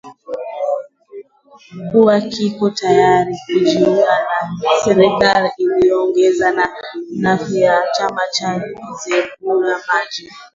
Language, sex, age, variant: Swahili, female, 19-29, Kiswahili cha Bara ya Kenya